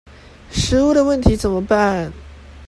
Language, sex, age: Chinese, male, 19-29